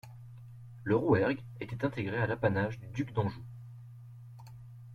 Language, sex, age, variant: French, male, 19-29, Français de métropole